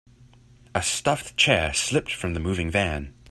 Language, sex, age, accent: English, male, 19-29, United States English